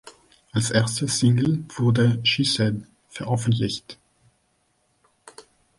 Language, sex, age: German, male, 30-39